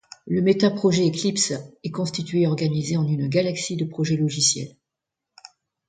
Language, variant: French, Français de métropole